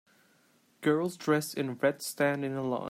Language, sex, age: English, male, 30-39